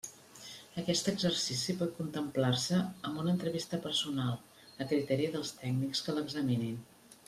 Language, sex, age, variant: Catalan, female, 50-59, Central